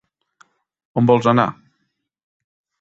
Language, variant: Catalan, Central